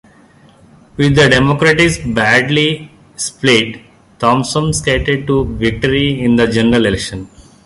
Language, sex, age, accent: English, male, 50-59, India and South Asia (India, Pakistan, Sri Lanka)